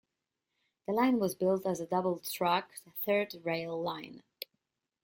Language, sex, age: English, female, 40-49